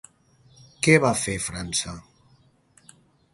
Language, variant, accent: Catalan, Central, central